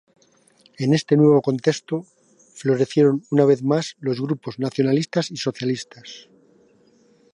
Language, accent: Spanish, España: Centro-Sur peninsular (Madrid, Toledo, Castilla-La Mancha)